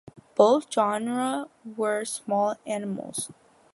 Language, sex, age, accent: English, female, under 19, United States English